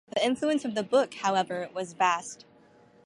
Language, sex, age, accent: English, female, under 19, United States English